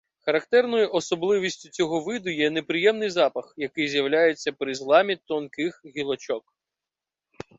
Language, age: Ukrainian, 19-29